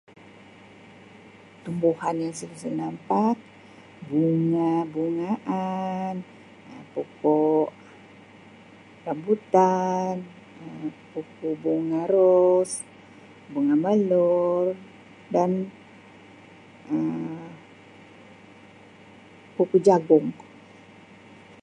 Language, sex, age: Sabah Malay, female, 60-69